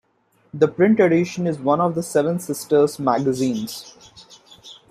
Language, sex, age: English, male, 19-29